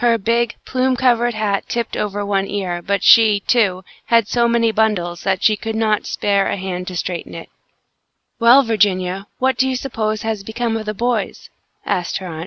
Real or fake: real